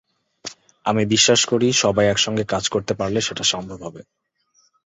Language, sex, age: Bengali, male, 19-29